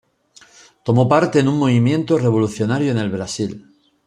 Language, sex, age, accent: Spanish, male, 50-59, España: Sur peninsular (Andalucia, Extremadura, Murcia)